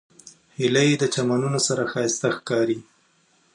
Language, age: Pashto, 30-39